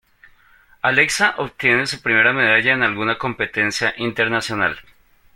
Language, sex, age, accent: Spanish, male, 40-49, Andino-Pacífico: Colombia, Perú, Ecuador, oeste de Bolivia y Venezuela andina